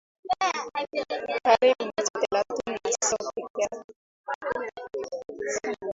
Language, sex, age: Swahili, female, 19-29